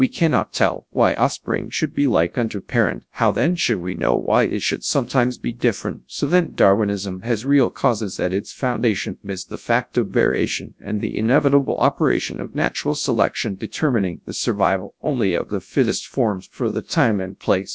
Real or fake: fake